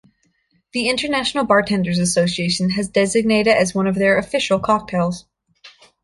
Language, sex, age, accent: English, female, 19-29, United States English